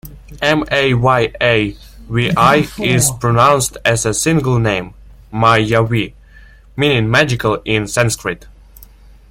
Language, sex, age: English, male, under 19